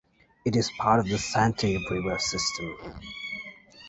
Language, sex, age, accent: English, male, 19-29, England English